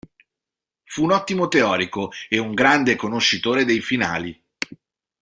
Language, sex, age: Italian, male, 30-39